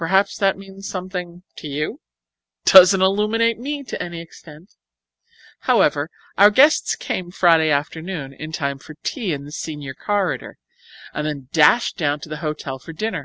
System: none